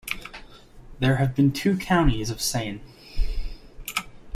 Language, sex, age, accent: English, male, under 19, United States English